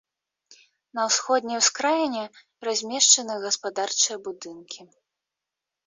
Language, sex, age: Belarusian, female, under 19